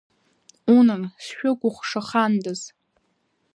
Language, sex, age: Abkhazian, female, under 19